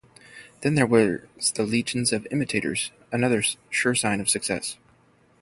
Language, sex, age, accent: English, male, 40-49, United States English; Irish English